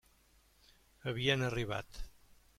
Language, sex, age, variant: Catalan, male, 50-59, Central